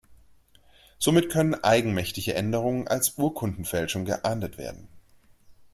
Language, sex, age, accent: German, male, 30-39, Deutschland Deutsch